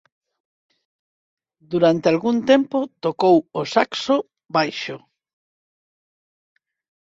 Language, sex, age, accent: Galician, female, 50-59, Normativo (estándar); Neofalante